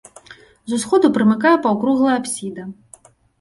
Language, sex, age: Belarusian, female, 30-39